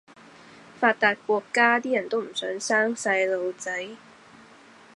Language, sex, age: Cantonese, female, 19-29